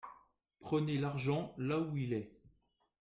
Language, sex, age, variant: French, male, 40-49, Français de métropole